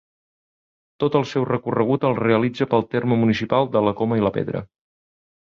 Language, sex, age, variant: Catalan, male, 19-29, Central